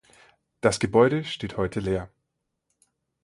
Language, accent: German, Deutschland Deutsch